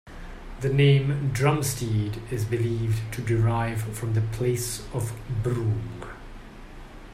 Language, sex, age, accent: English, male, 30-39, Singaporean English